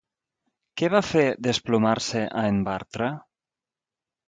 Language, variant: Catalan, Nord-Occidental